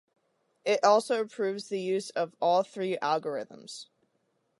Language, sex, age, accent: English, female, under 19, United States English